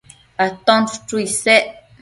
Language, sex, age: Matsés, female, 30-39